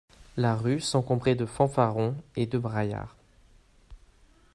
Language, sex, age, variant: French, male, 19-29, Français de métropole